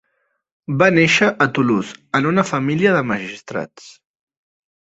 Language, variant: Catalan, Central